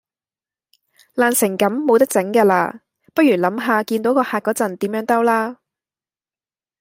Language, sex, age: Cantonese, female, 19-29